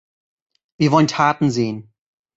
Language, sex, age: German, male, 30-39